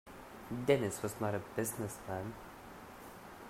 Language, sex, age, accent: English, male, 19-29, India and South Asia (India, Pakistan, Sri Lanka)